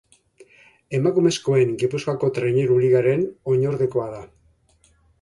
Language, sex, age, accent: Basque, male, 50-59, Mendebalekoa (Araba, Bizkaia, Gipuzkoako mendebaleko herri batzuk)